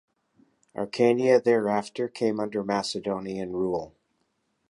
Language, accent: English, Canadian English